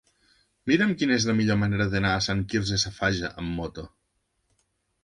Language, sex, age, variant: Catalan, male, 30-39, Nord-Occidental